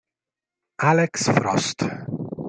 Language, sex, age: Italian, male, 40-49